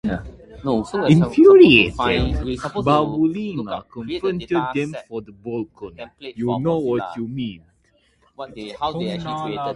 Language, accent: English, United States English